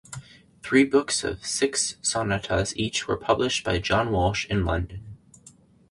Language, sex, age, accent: English, male, under 19, Canadian English